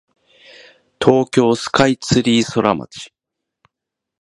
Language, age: Japanese, 50-59